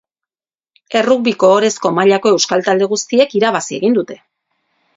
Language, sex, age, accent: Basque, female, 40-49, Erdialdekoa edo Nafarra (Gipuzkoa, Nafarroa)